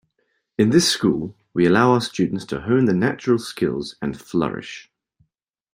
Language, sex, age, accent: English, male, 19-29, England English